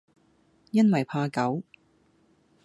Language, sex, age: Cantonese, female, 40-49